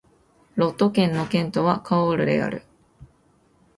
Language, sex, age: Japanese, female, 19-29